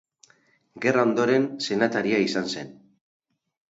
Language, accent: Basque, Mendebalekoa (Araba, Bizkaia, Gipuzkoako mendebaleko herri batzuk)